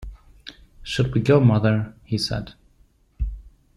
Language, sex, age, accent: English, male, 30-39, United States English